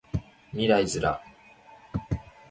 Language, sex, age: Japanese, male, under 19